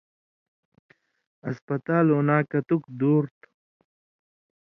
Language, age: Indus Kohistani, 19-29